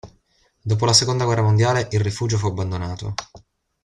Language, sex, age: Italian, male, 19-29